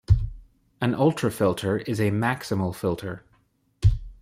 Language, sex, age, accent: English, male, 19-29, United States English